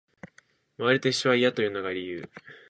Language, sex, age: Japanese, male, 19-29